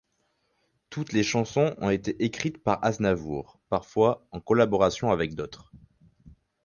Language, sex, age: French, male, 19-29